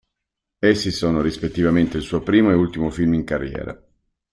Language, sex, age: Italian, male, 50-59